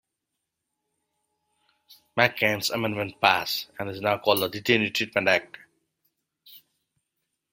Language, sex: English, male